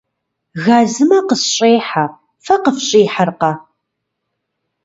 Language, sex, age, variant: Kabardian, female, 50-59, Адыгэбзэ (Къэбэрдей, Кирил, псоми зэдай)